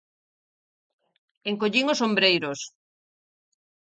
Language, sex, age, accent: Galician, female, 40-49, Atlántico (seseo e gheada)